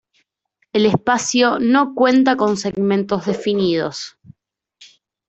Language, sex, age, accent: Spanish, female, 19-29, Rioplatense: Argentina, Uruguay, este de Bolivia, Paraguay